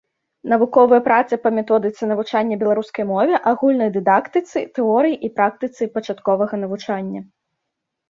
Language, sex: Belarusian, female